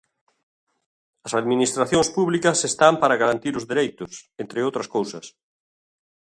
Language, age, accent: Galician, 60-69, Oriental (común en zona oriental)